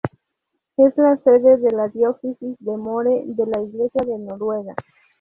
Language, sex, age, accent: Spanish, female, 19-29, México